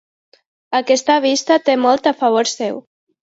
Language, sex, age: Catalan, female, under 19